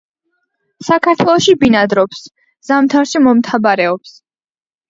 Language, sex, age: Georgian, female, under 19